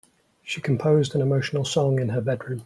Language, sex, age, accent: English, male, 30-39, England English